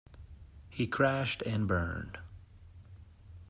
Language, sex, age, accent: English, male, 30-39, United States English